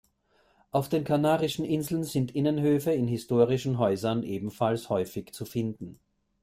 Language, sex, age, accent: German, male, 40-49, Österreichisches Deutsch